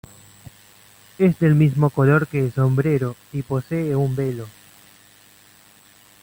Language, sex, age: Spanish, male, 19-29